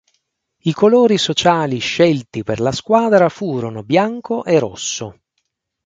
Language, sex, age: Italian, male, 40-49